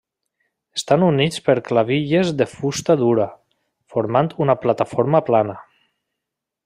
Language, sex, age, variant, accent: Catalan, male, 30-39, Valencià meridional, valencià